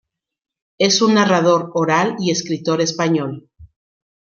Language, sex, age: Spanish, female, 50-59